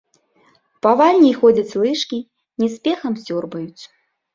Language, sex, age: Belarusian, female, 30-39